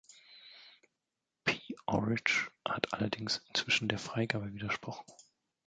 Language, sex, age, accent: German, male, 40-49, Deutschland Deutsch